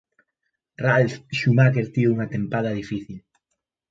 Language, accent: Galician, Central (gheada)